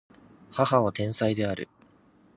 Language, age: Japanese, 19-29